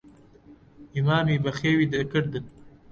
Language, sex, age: Central Kurdish, male, 30-39